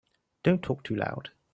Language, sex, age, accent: English, male, 19-29, England English